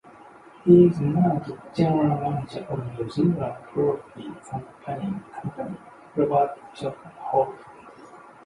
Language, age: English, 30-39